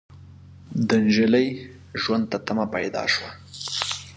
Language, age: Pashto, 30-39